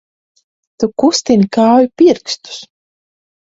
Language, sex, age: Latvian, female, 30-39